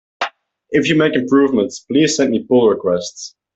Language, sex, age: English, male, under 19